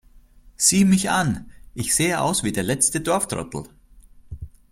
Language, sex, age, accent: German, male, 30-39, Österreichisches Deutsch